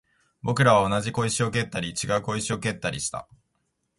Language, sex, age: Japanese, male, 19-29